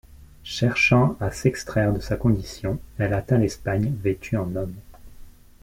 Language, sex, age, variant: French, male, 30-39, Français de métropole